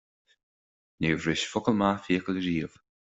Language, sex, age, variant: Irish, male, 19-29, Gaeilge Chonnacht